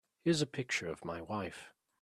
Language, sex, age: English, male, 19-29